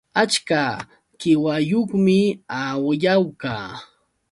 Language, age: Yauyos Quechua, 30-39